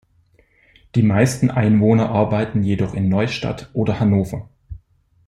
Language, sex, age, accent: German, male, 30-39, Deutschland Deutsch